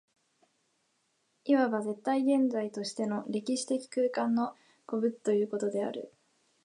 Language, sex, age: Japanese, female, 19-29